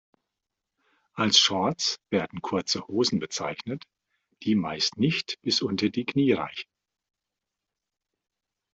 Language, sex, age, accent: German, male, 40-49, Deutschland Deutsch